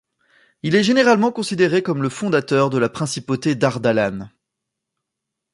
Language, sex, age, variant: French, male, 30-39, Français de métropole